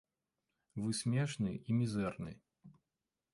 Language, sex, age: Belarusian, male, 19-29